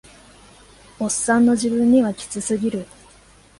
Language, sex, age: Japanese, female, 19-29